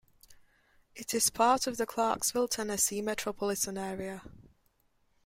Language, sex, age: English, female, 19-29